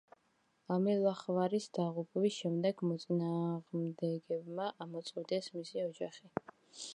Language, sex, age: Georgian, female, under 19